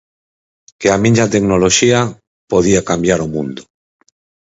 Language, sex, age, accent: Galician, male, 40-49, Central (gheada)